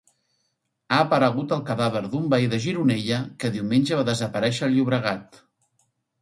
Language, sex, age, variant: Catalan, male, 40-49, Central